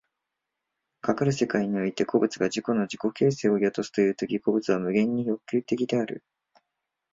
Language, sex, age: Japanese, male, 19-29